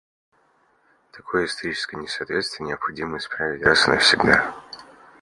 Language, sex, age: Russian, male, 19-29